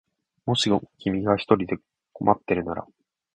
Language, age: Japanese, 19-29